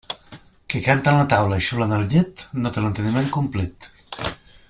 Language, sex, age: Catalan, male, 40-49